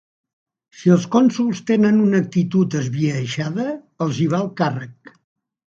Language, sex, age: Catalan, male, 70-79